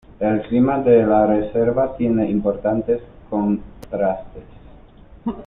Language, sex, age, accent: Spanish, male, 30-39, España: Norte peninsular (Asturias, Castilla y León, Cantabria, País Vasco, Navarra, Aragón, La Rioja, Guadalajara, Cuenca)